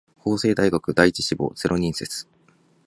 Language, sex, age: Japanese, male, 30-39